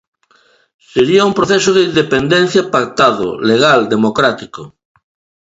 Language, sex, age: Galician, male, 50-59